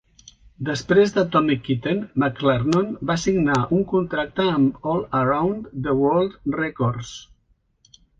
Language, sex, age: Catalan, male, 60-69